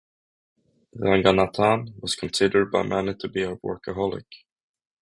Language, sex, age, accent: English, male, 19-29, United States English; England English